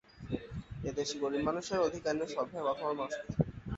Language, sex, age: Bengali, male, under 19